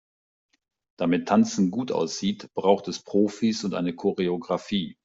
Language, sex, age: German, male, 50-59